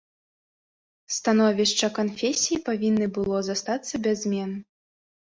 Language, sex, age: Belarusian, female, 19-29